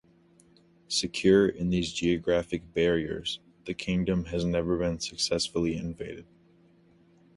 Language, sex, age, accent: English, male, 19-29, United States English